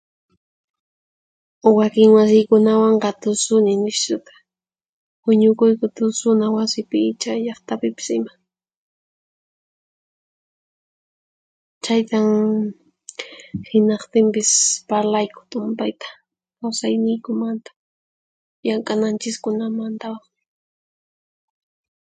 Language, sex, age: Puno Quechua, female, 19-29